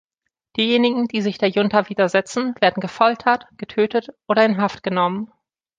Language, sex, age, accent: German, female, 19-29, Deutschland Deutsch